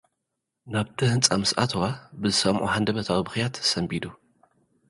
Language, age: Tigrinya, 40-49